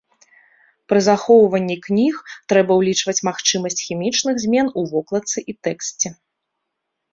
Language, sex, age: Belarusian, female, 30-39